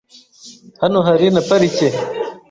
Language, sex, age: Kinyarwanda, male, 30-39